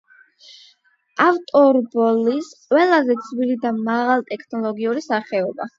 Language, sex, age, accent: Georgian, male, under 19, ჩვეულებრივი